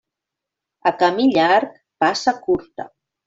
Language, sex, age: Catalan, female, 50-59